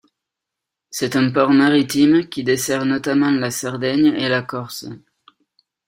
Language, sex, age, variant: French, male, 30-39, Français de métropole